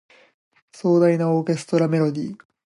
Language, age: Japanese, 19-29